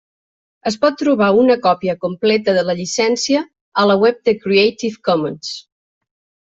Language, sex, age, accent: Catalan, female, 50-59, valencià